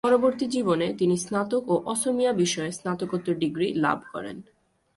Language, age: Bengali, 19-29